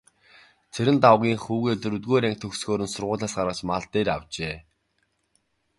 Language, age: Mongolian, 19-29